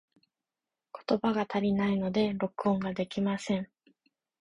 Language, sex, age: Japanese, female, 19-29